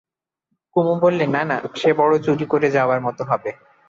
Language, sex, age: Bengali, male, 19-29